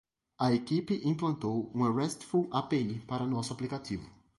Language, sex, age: Portuguese, male, 19-29